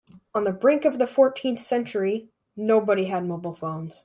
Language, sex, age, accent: English, male, under 19, United States English